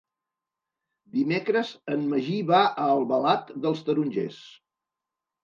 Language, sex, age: Catalan, male, 80-89